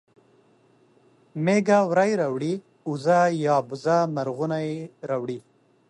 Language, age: Pashto, 30-39